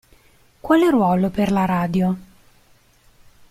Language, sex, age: Italian, female, 40-49